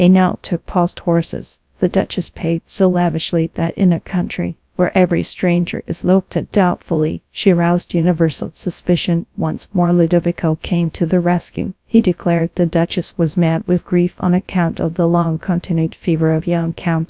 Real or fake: fake